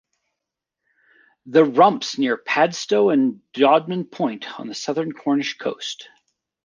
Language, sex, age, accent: English, male, 40-49, United States English